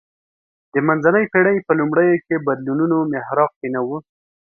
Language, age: Pashto, 19-29